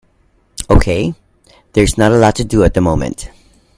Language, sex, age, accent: English, male, 40-49, Filipino